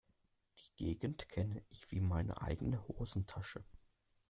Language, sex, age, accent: German, male, 19-29, Deutschland Deutsch